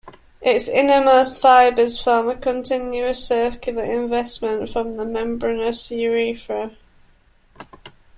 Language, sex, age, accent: English, female, 19-29, England English